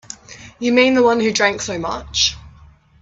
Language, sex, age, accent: English, female, 19-29, Australian English